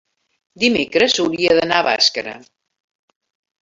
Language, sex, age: Catalan, female, 70-79